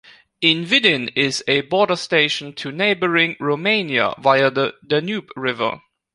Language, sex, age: English, male, 30-39